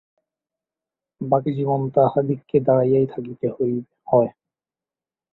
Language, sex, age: Bengali, male, 19-29